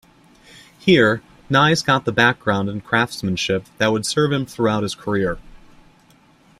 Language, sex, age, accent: English, male, 40-49, United States English